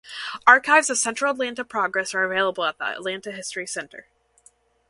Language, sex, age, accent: English, female, 19-29, United States English